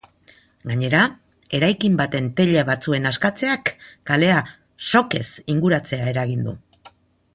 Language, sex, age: Basque, female, 50-59